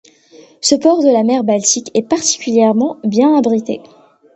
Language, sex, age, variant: French, female, under 19, Français du nord de l'Afrique